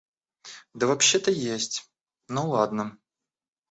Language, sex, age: Russian, male, 19-29